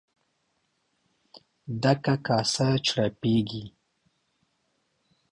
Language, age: Pashto, 30-39